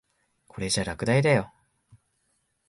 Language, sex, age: Japanese, male, 19-29